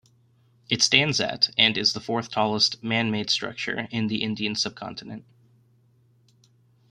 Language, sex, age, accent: English, male, 19-29, United States English